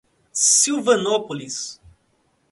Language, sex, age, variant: Portuguese, male, 30-39, Portuguese (Brasil)